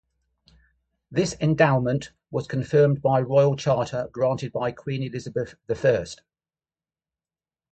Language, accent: English, England English